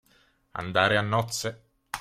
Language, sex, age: Italian, male, 19-29